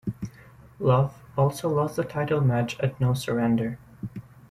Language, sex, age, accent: English, male, 19-29, United States English